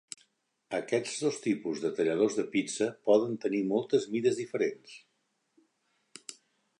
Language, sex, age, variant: Catalan, male, 60-69, Central